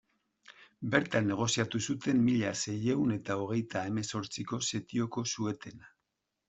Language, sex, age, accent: Basque, male, 60-69, Mendebalekoa (Araba, Bizkaia, Gipuzkoako mendebaleko herri batzuk)